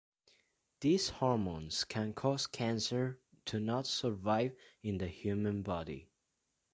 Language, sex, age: English, male, under 19